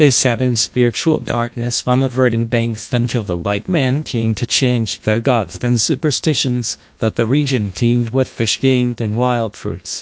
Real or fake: fake